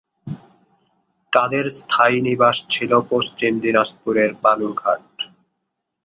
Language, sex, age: Bengali, male, 19-29